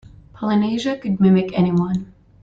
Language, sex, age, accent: English, female, 19-29, United States English